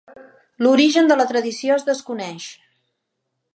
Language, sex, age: Catalan, female, 40-49